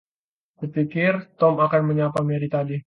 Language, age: Indonesian, 19-29